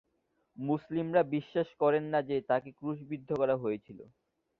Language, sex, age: Bengali, male, 19-29